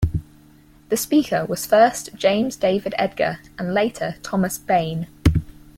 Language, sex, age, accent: English, female, 19-29, England English; New Zealand English